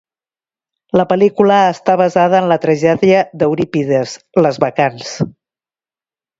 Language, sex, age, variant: Catalan, female, 50-59, Septentrional